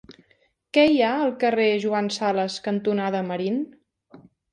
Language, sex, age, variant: Catalan, female, 19-29, Central